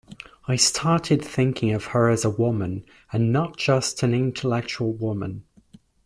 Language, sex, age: English, male, 19-29